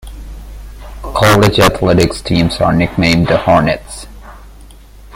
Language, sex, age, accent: English, male, under 19, India and South Asia (India, Pakistan, Sri Lanka)